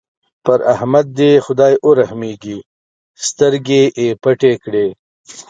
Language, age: Pashto, 40-49